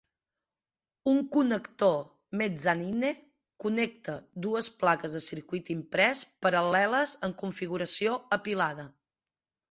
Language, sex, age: Catalan, female, 40-49